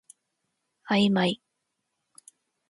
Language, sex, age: Japanese, female, 19-29